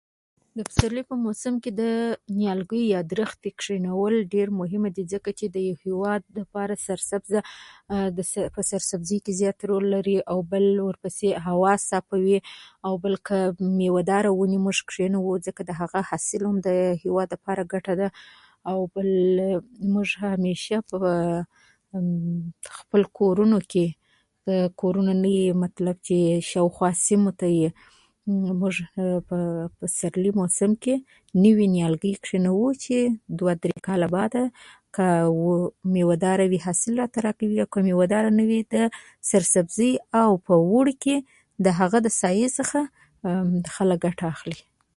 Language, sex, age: Pashto, female, 19-29